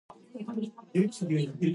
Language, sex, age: English, female, 19-29